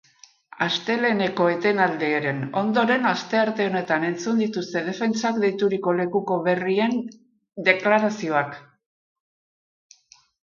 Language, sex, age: Basque, female, 60-69